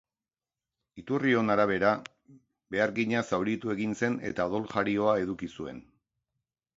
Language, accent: Basque, Erdialdekoa edo Nafarra (Gipuzkoa, Nafarroa)